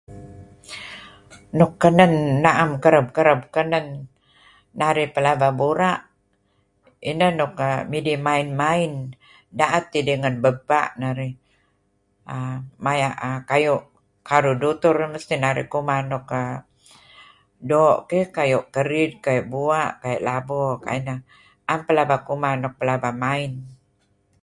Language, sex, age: Kelabit, female, 70-79